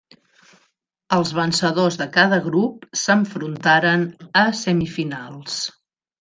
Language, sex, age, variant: Catalan, female, 50-59, Central